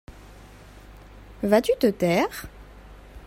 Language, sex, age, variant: French, female, 19-29, Français de métropole